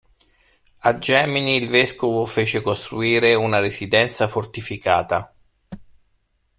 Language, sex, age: Italian, male, 50-59